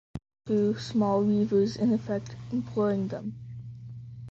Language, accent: English, United States English